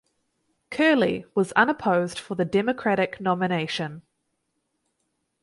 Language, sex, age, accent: English, female, 19-29, New Zealand English